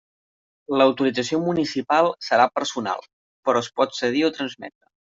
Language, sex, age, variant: Catalan, male, 19-29, Central